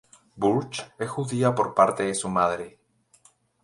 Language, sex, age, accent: Spanish, male, 19-29, México